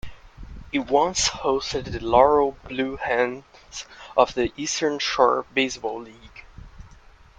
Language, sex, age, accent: English, male, 19-29, United States English